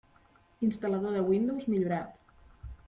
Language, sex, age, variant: Catalan, female, 30-39, Central